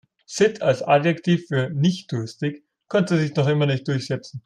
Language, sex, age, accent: German, male, 19-29, Österreichisches Deutsch